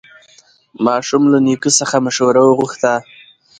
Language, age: Pashto, under 19